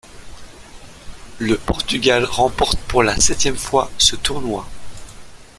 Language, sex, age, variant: French, male, 30-39, Français de métropole